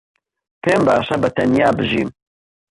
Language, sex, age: Central Kurdish, male, 30-39